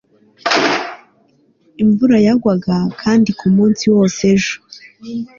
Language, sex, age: Kinyarwanda, female, 19-29